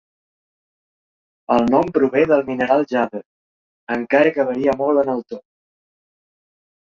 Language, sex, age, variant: Catalan, male, 40-49, Central